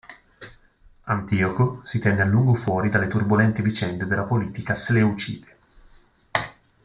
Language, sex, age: Italian, male, 19-29